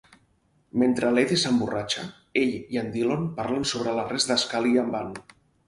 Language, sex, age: Catalan, male, 40-49